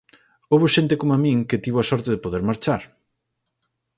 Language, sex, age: Galician, male, 30-39